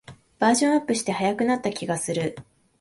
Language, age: Japanese, 19-29